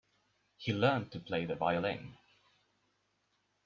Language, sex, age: English, male, 19-29